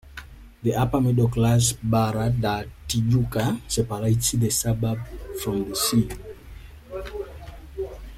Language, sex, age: English, male, 19-29